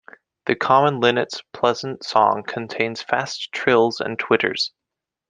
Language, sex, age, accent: English, male, 19-29, United States English